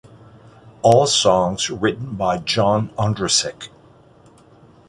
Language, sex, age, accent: English, male, 50-59, United States English